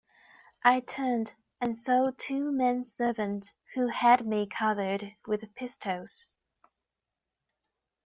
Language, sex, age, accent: English, female, 30-39, United States English